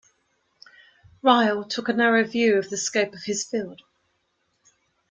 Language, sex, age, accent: English, female, 60-69, England English